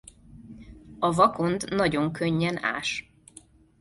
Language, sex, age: Hungarian, female, 40-49